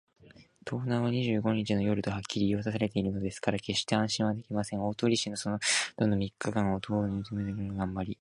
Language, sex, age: Japanese, male, 19-29